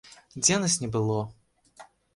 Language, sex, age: Belarusian, male, under 19